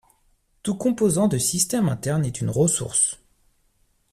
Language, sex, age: French, male, 19-29